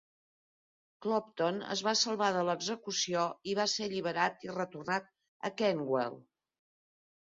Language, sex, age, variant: Catalan, female, 60-69, Central